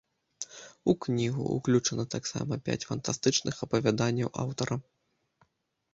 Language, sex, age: Belarusian, male, 30-39